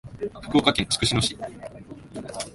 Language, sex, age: Japanese, male, 19-29